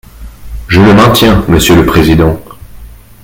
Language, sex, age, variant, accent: French, male, 19-29, Français d'Europe, Français de Suisse